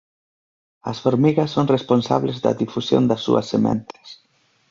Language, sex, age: Galician, male, 19-29